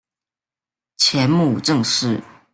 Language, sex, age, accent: Chinese, male, under 19, 出生地：湖南省